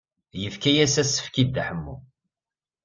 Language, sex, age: Kabyle, male, 40-49